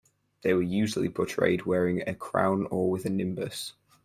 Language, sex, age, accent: English, male, under 19, England English